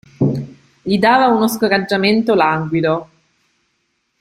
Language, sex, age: Italian, female, 30-39